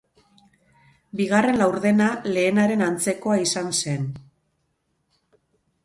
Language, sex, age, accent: Basque, female, 40-49, Mendebalekoa (Araba, Bizkaia, Gipuzkoako mendebaleko herri batzuk)